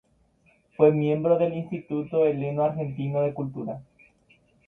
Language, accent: Spanish, Rioplatense: Argentina, Uruguay, este de Bolivia, Paraguay